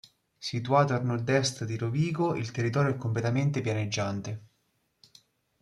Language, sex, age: Italian, male, 19-29